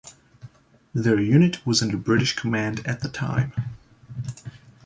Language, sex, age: English, male, 19-29